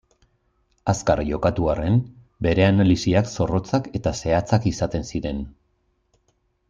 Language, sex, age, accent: Basque, male, 40-49, Erdialdekoa edo Nafarra (Gipuzkoa, Nafarroa)